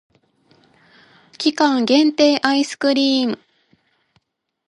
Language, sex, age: Japanese, female, 19-29